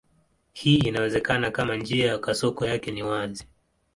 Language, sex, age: Swahili, male, 19-29